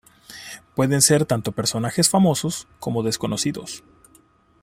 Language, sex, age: Spanish, male, 30-39